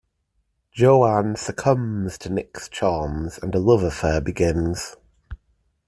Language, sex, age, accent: English, male, 30-39, England English